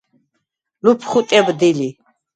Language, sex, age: Svan, female, 70-79